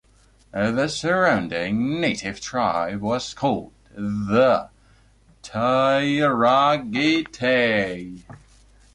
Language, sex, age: English, male, 19-29